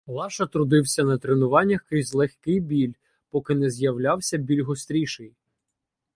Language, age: Ukrainian, 19-29